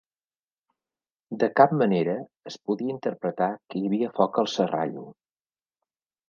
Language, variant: Catalan, Central